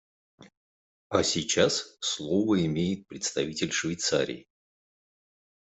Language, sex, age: Russian, male, 40-49